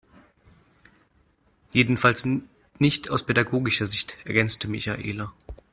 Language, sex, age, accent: German, male, 19-29, Deutschland Deutsch